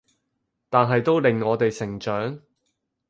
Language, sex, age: Cantonese, male, 30-39